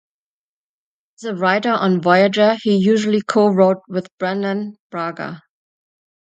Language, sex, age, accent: English, female, under 19, United States English